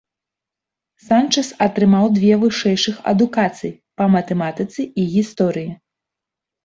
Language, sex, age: Belarusian, female, 30-39